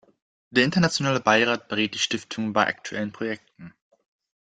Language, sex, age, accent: German, male, 19-29, Deutschland Deutsch